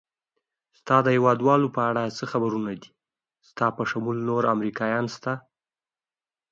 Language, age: Pashto, under 19